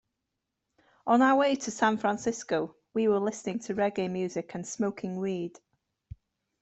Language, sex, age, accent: English, female, 19-29, Welsh English